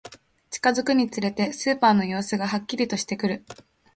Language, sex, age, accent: Japanese, female, under 19, 標準語